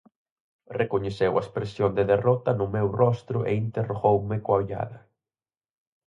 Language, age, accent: Galician, 19-29, Atlántico (seseo e gheada)